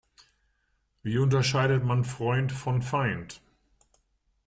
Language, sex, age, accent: German, male, 60-69, Deutschland Deutsch